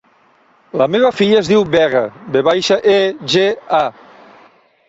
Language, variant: Catalan, Central